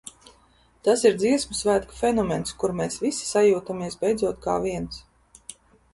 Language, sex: Latvian, female